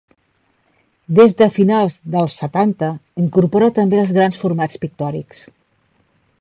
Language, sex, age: Catalan, female, 50-59